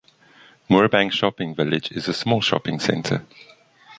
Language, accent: English, Southern African (South Africa, Zimbabwe, Namibia)